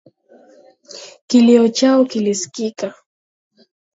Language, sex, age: Swahili, female, 19-29